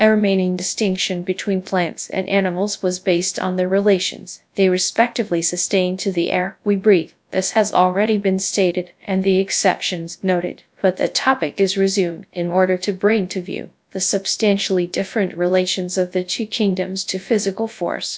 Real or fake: fake